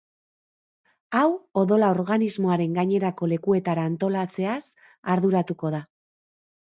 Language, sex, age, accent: Basque, female, 40-49, Erdialdekoa edo Nafarra (Gipuzkoa, Nafarroa)